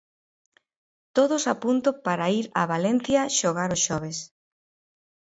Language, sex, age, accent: Galician, female, 40-49, Central (gheada)